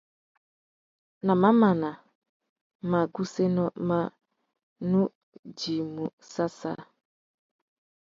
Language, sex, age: Tuki, female, 30-39